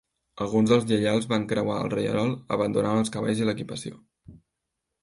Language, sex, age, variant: Catalan, male, 19-29, Central